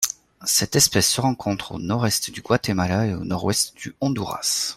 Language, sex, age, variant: French, male, 40-49, Français de métropole